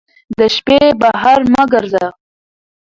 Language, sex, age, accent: Pashto, female, under 19, کندهاری لهجه